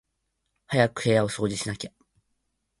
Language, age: Japanese, under 19